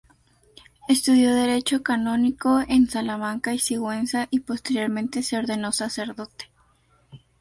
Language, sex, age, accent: Spanish, female, 19-29, México